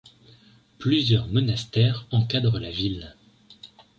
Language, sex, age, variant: French, male, 30-39, Français de métropole